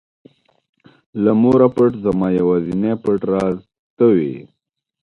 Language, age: Pashto, 19-29